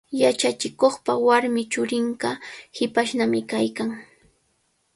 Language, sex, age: Cajatambo North Lima Quechua, female, 19-29